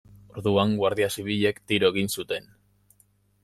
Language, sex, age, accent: Basque, male, 19-29, Mendebalekoa (Araba, Bizkaia, Gipuzkoako mendebaleko herri batzuk)